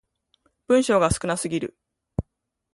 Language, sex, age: Japanese, female, 19-29